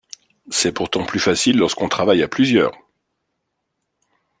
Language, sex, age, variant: French, male, 40-49, Français de métropole